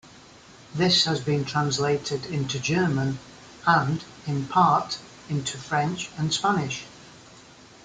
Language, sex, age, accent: English, male, 60-69, England English